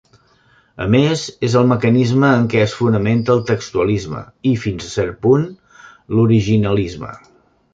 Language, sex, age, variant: Catalan, male, 60-69, Central